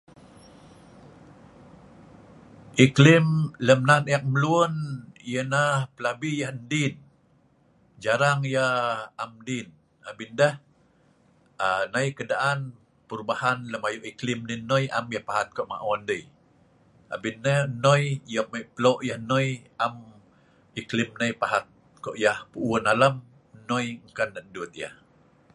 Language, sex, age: Sa'ban, male, 60-69